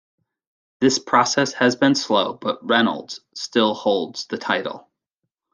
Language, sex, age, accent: English, male, 40-49, United States English